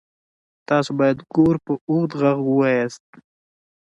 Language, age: Pashto, 19-29